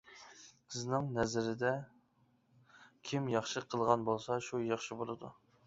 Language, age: Uyghur, 19-29